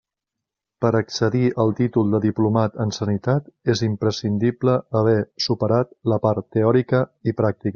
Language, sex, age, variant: Catalan, male, 40-49, Central